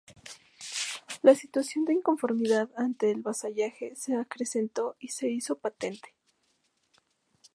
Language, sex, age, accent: Spanish, female, 19-29, México